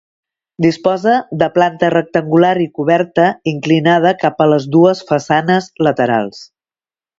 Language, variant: Catalan, Septentrional